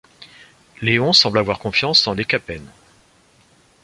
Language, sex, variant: French, male, Français de métropole